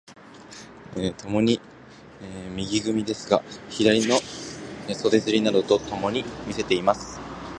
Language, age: Japanese, 19-29